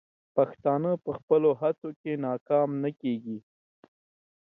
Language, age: Pashto, 30-39